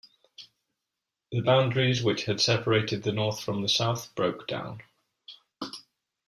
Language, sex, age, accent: English, male, 19-29, England English